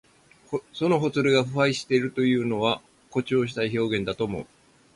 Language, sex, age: Japanese, male, 70-79